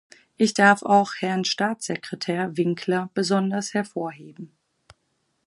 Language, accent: German, Deutschland Deutsch